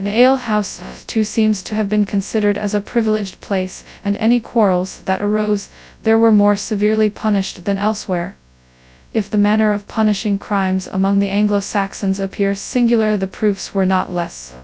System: TTS, FastPitch